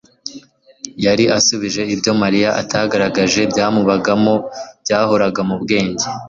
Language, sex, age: Kinyarwanda, male, 19-29